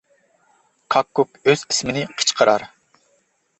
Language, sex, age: Uyghur, male, 40-49